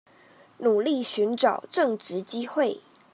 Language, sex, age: Chinese, female, 19-29